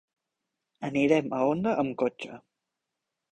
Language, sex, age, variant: Catalan, male, 19-29, Central